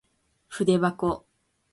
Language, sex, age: Japanese, female, under 19